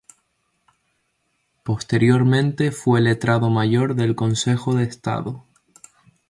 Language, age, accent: Spanish, 19-29, España: Islas Canarias